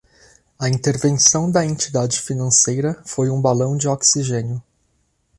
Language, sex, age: Portuguese, male, 30-39